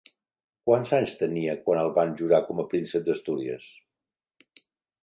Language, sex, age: Catalan, male, 60-69